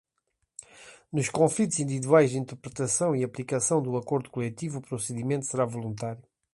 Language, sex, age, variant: Portuguese, male, 50-59, Portuguese (Portugal)